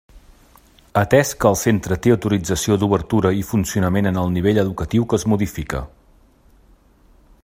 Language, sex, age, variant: Catalan, male, 40-49, Central